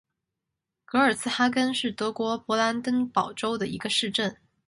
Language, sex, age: Chinese, female, 19-29